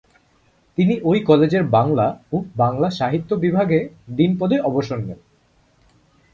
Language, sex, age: Bengali, male, 19-29